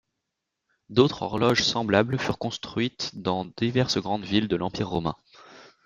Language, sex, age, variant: French, male, under 19, Français de métropole